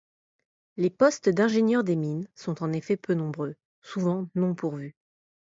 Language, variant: French, Français de métropole